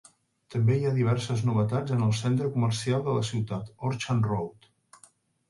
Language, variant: Catalan, Nord-Occidental